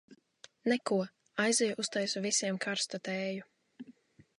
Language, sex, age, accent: Latvian, female, under 19, Riga